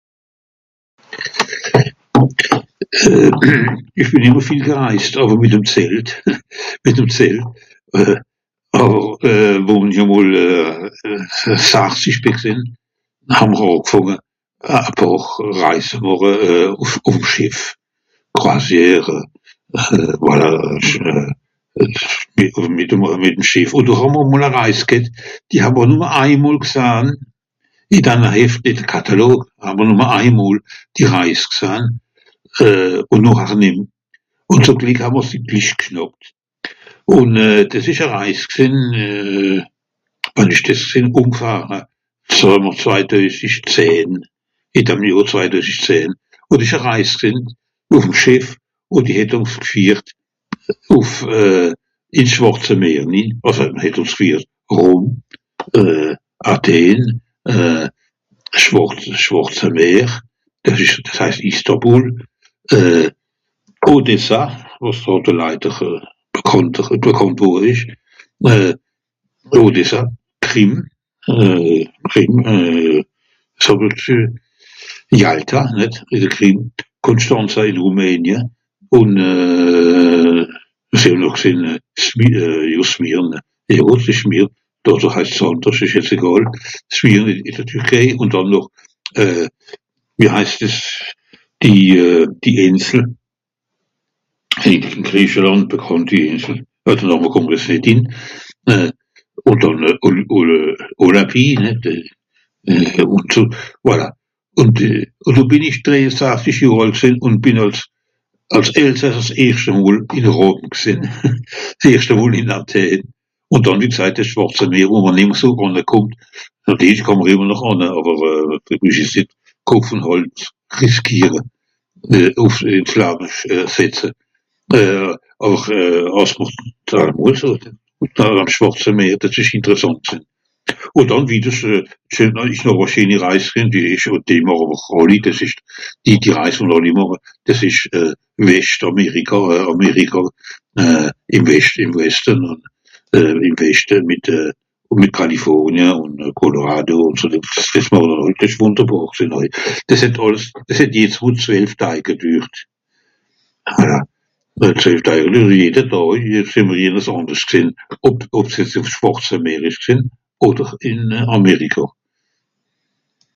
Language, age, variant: Swiss German, 70-79, Nordniederàlemmànisch (Rishoffe, Zàwere, Bùsswìller, Hawenau, Brüemt, Stroossbùri, Molse, Dàmbàch, Schlettstàtt, Pfàlzbùri usw.)